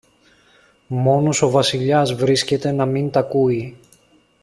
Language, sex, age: Greek, male, 40-49